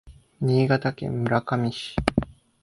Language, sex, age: Japanese, male, 19-29